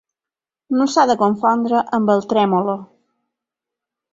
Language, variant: Catalan, Balear